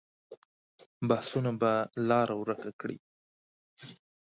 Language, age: Pashto, 19-29